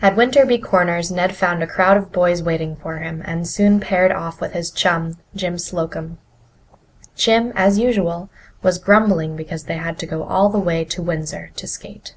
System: none